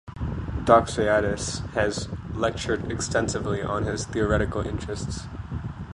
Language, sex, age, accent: English, male, under 19, United States English